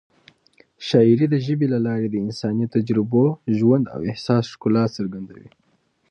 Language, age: Pashto, 19-29